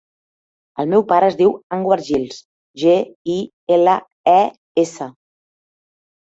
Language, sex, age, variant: Catalan, female, 40-49, Central